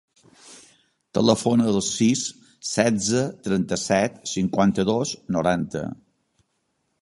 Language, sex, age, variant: Catalan, male, 60-69, Balear